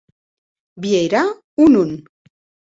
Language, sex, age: Occitan, female, 40-49